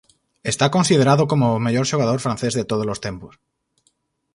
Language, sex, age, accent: Galician, male, 30-39, Central (gheada)